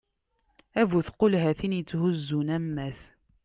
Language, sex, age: Kabyle, female, 19-29